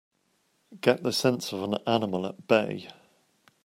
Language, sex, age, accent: English, male, 50-59, England English